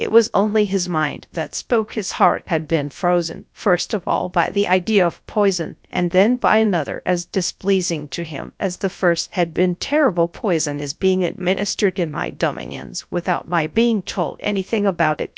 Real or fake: fake